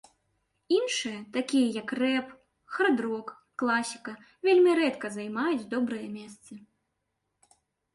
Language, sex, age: Belarusian, female, 19-29